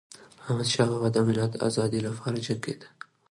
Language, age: Pashto, 19-29